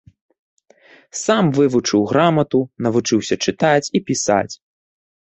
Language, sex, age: Belarusian, male, 19-29